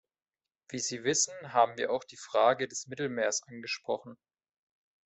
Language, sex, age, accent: German, male, 30-39, Deutschland Deutsch